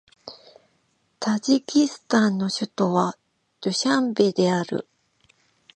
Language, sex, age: Japanese, female, 40-49